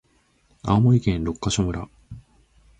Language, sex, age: Japanese, male, 30-39